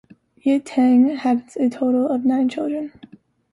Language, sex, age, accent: English, female, 19-29, United States English